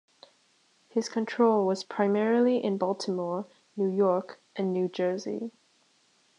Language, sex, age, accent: English, female, under 19, United States English